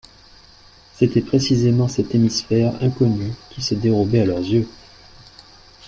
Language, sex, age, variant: French, male, 19-29, Français de métropole